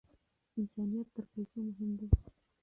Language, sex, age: Pashto, female, 19-29